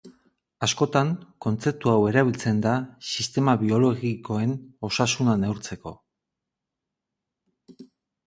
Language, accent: Basque, Erdialdekoa edo Nafarra (Gipuzkoa, Nafarroa)